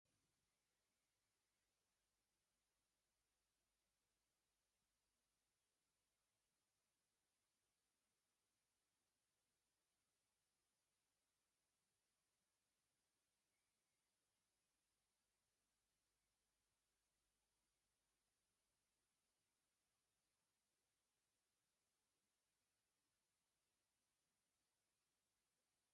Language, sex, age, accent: Catalan, male, 40-49, valencià